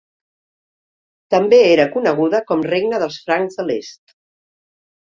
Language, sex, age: Catalan, female, 60-69